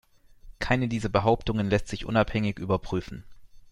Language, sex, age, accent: German, male, 19-29, Deutschland Deutsch